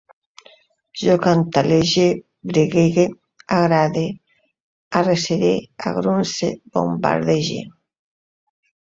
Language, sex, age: Catalan, female, 50-59